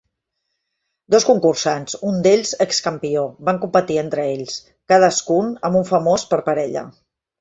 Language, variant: Catalan, Central